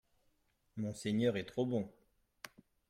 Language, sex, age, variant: French, male, 30-39, Français de métropole